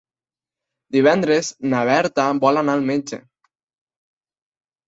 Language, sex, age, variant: Catalan, male, 19-29, Nord-Occidental